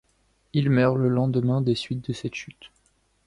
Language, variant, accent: French, Français de métropole, Parisien